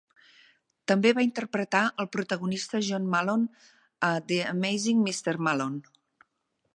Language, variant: Catalan, Central